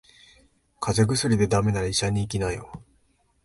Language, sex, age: Japanese, male, 19-29